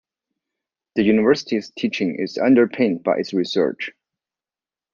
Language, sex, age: English, male, 40-49